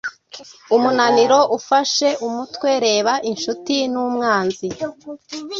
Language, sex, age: Kinyarwanda, female, 19-29